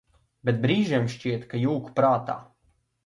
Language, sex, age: Latvian, male, 19-29